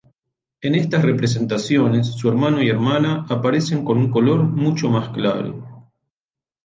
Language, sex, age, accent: Spanish, male, 50-59, Rioplatense: Argentina, Uruguay, este de Bolivia, Paraguay